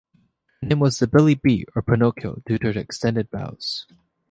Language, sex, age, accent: English, male, 19-29, Canadian English